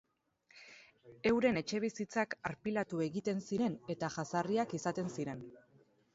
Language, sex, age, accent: Basque, female, 30-39, Erdialdekoa edo Nafarra (Gipuzkoa, Nafarroa)